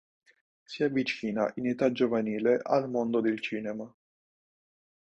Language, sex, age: Italian, male, 19-29